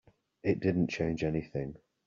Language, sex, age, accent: English, male, 30-39, England English